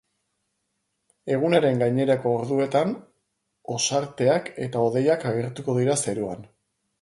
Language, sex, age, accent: Basque, male, 30-39, Mendebalekoa (Araba, Bizkaia, Gipuzkoako mendebaleko herri batzuk)